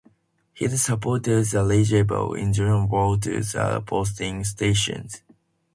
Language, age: English, under 19